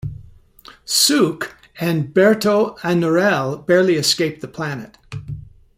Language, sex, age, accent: English, male, 60-69, United States English